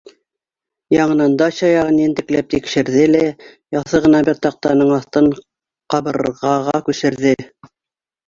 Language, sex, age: Bashkir, female, 60-69